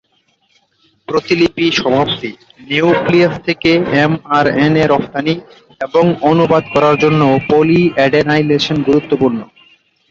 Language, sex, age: Bengali, male, 30-39